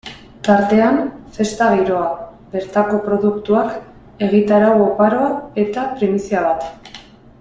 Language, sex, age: Basque, female, 19-29